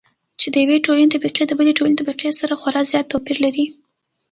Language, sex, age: Pashto, female, 19-29